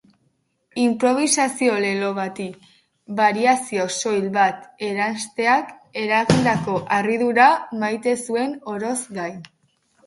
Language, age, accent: Basque, under 19, Mendebalekoa (Araba, Bizkaia, Gipuzkoako mendebaleko herri batzuk)